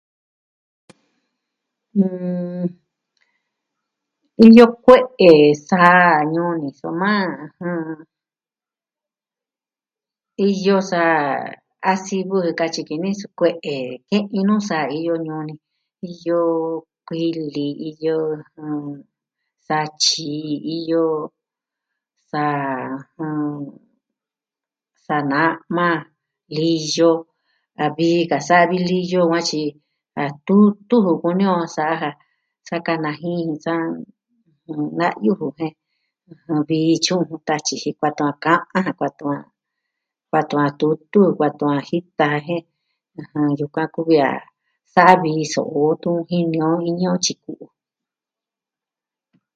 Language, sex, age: Southwestern Tlaxiaco Mixtec, female, 60-69